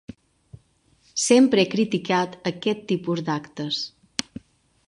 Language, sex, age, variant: Catalan, female, 40-49, Balear